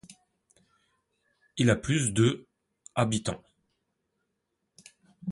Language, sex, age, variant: French, male, 40-49, Français de métropole